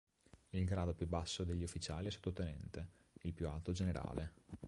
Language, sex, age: Italian, male, 30-39